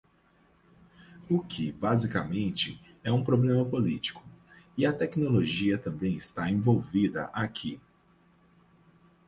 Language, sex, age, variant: Portuguese, male, 30-39, Portuguese (Brasil)